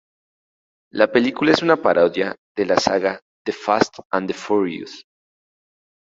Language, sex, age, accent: Spanish, male, 19-29, México